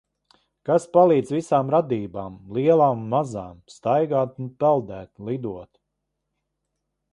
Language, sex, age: Latvian, male, 50-59